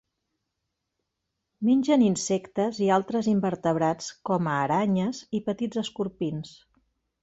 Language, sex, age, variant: Catalan, female, 40-49, Central